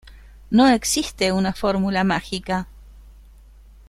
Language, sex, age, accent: Spanish, female, 60-69, Rioplatense: Argentina, Uruguay, este de Bolivia, Paraguay